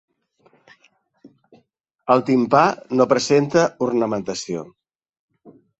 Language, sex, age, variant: Catalan, female, 60-69, Central